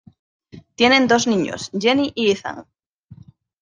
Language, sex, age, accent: Spanish, female, 40-49, España: Norte peninsular (Asturias, Castilla y León, Cantabria, País Vasco, Navarra, Aragón, La Rioja, Guadalajara, Cuenca)